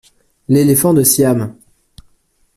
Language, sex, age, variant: French, male, 19-29, Français de métropole